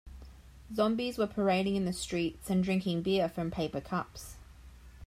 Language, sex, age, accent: English, female, 19-29, Australian English